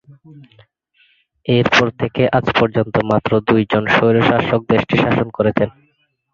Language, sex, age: Bengali, male, 19-29